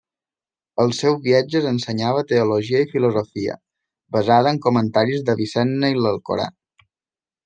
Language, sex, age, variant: Catalan, male, 19-29, Balear